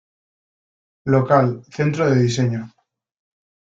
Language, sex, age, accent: Spanish, male, 19-29, España: Centro-Sur peninsular (Madrid, Toledo, Castilla-La Mancha)